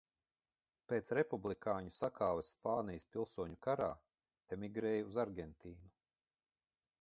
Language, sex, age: Latvian, male, 40-49